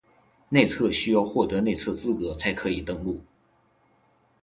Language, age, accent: Chinese, 19-29, 出生地：吉林省